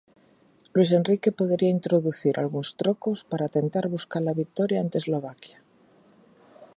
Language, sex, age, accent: Galician, female, 50-59, Central (gheada)